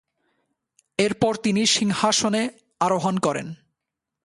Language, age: Bengali, 19-29